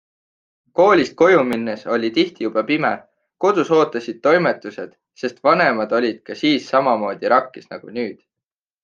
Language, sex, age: Estonian, male, 19-29